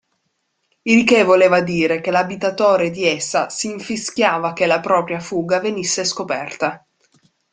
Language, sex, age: Italian, female, 19-29